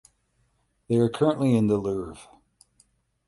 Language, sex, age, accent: English, male, 40-49, United States English; Midwestern